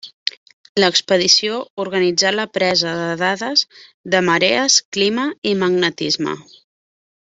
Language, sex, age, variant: Catalan, female, 30-39, Central